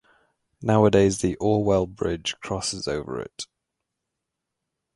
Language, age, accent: English, 19-29, England English